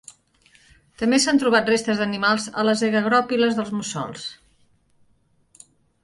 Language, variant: Catalan, Nord-Occidental